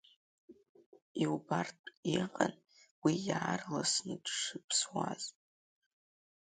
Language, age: Abkhazian, under 19